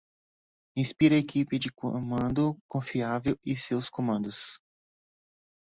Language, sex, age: Portuguese, male, 30-39